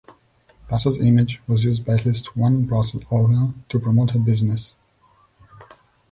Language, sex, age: English, male, 30-39